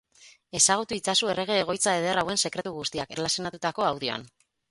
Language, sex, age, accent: Basque, female, 30-39, Mendebalekoa (Araba, Bizkaia, Gipuzkoako mendebaleko herri batzuk)